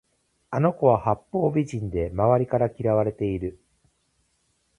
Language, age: Japanese, 30-39